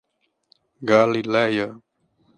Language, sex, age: Portuguese, male, 30-39